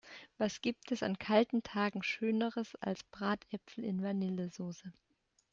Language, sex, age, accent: German, female, 19-29, Deutschland Deutsch